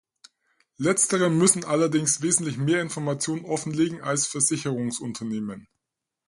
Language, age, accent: German, 40-49, Deutschland Deutsch